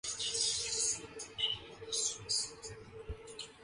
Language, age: English, 19-29